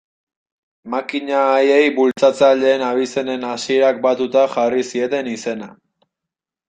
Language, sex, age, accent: Basque, male, 19-29, Mendebalekoa (Araba, Bizkaia, Gipuzkoako mendebaleko herri batzuk)